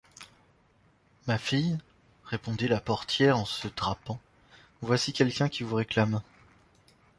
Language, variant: French, Français de métropole